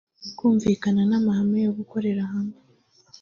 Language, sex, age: Kinyarwanda, female, under 19